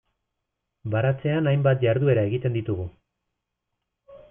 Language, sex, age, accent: Basque, male, 30-39, Erdialdekoa edo Nafarra (Gipuzkoa, Nafarroa)